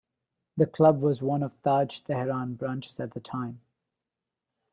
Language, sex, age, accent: English, male, 30-39, Australian English